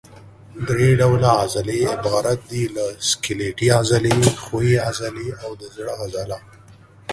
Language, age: Pashto, 30-39